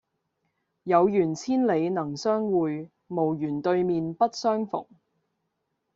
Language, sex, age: Cantonese, female, 19-29